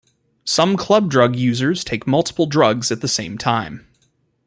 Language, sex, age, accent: English, male, 19-29, United States English